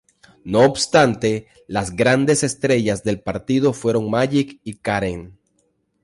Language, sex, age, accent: Spanish, male, 19-29, Andino-Pacífico: Colombia, Perú, Ecuador, oeste de Bolivia y Venezuela andina